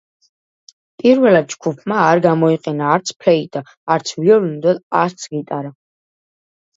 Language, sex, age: Georgian, male, under 19